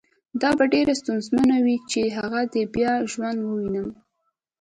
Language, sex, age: Pashto, female, 19-29